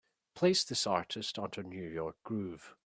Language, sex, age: English, male, 19-29